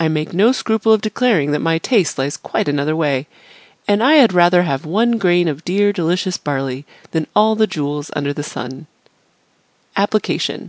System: none